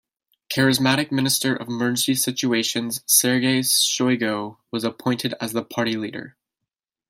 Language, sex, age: English, male, 19-29